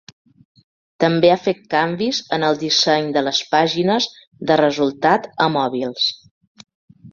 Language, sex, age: Catalan, female, 50-59